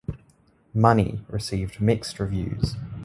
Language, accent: English, Australian English